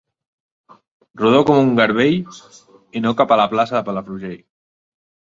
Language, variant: Catalan, Central